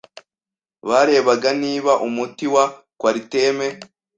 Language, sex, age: Kinyarwanda, male, 19-29